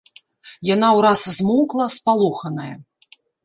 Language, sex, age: Belarusian, female, 40-49